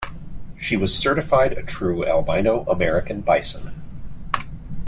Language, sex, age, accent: English, male, 40-49, United States English